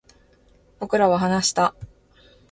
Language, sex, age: Japanese, female, 19-29